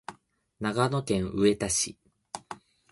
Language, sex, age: Japanese, male, 19-29